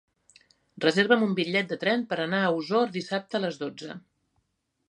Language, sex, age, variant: Catalan, female, 40-49, Central